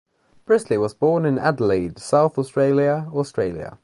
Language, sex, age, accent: English, male, under 19, England English